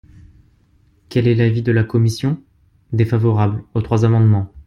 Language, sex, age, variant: French, male, 19-29, Français de métropole